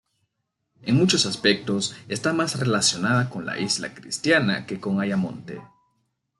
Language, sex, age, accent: Spanish, male, 19-29, América central